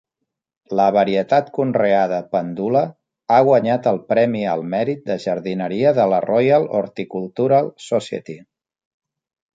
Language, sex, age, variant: Catalan, male, 40-49, Central